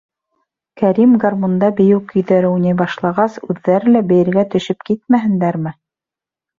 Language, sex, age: Bashkir, female, 40-49